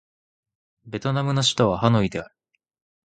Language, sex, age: Japanese, male, 19-29